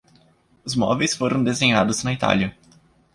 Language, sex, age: Portuguese, male, 19-29